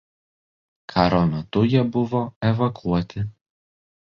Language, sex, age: Lithuanian, male, 19-29